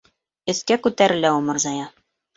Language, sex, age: Bashkir, female, 40-49